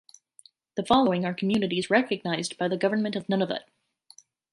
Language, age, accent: English, 30-39, United States English